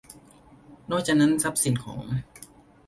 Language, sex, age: Thai, male, 19-29